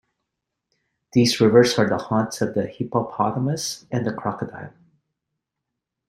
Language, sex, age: English, male, 40-49